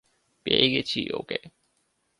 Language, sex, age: Bengali, male, 19-29